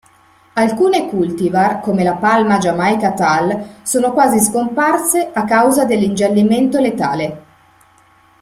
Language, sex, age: Italian, female, 50-59